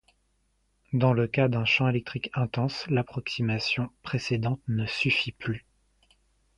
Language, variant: French, Français de métropole